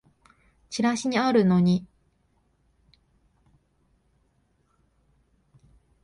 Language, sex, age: Japanese, female, 19-29